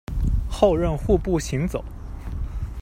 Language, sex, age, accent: Chinese, male, 19-29, 出生地：浙江省